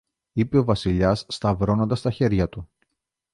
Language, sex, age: Greek, male, 40-49